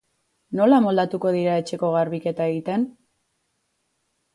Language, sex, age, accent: Basque, female, 19-29, Mendebalekoa (Araba, Bizkaia, Gipuzkoako mendebaleko herri batzuk)